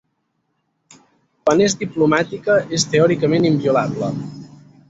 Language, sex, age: Catalan, male, 19-29